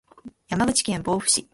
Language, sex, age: Japanese, female, 19-29